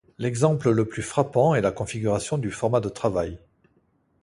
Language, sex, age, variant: French, male, 60-69, Français de métropole